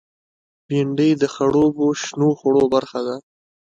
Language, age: Pashto, 19-29